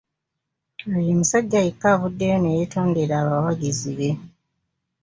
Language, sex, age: Ganda, female, 60-69